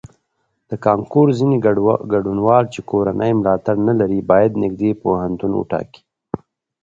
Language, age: Pashto, 19-29